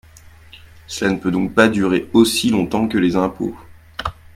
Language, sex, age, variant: French, male, 30-39, Français de métropole